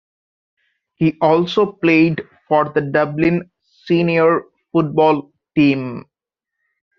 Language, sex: English, male